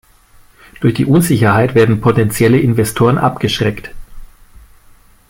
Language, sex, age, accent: German, male, 40-49, Deutschland Deutsch